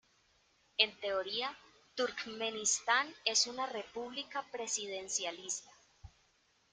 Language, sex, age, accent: Spanish, female, 30-39, Caribe: Cuba, Venezuela, Puerto Rico, República Dominicana, Panamá, Colombia caribeña, México caribeño, Costa del golfo de México